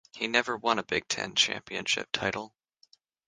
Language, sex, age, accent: English, male, under 19, United States English; Canadian English